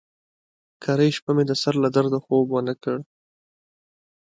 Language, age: Pashto, 19-29